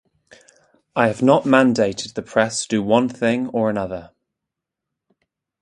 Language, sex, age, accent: English, male, 19-29, England English